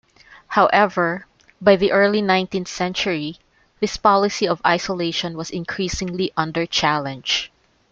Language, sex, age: English, female, 50-59